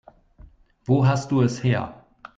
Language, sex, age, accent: German, male, 30-39, Deutschland Deutsch